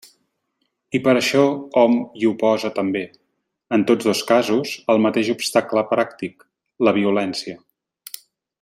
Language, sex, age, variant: Catalan, male, 40-49, Central